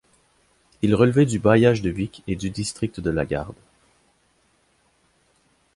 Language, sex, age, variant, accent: French, male, 30-39, Français d'Amérique du Nord, Français du Canada